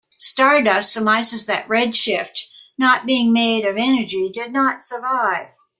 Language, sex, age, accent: English, female, 70-79, United States English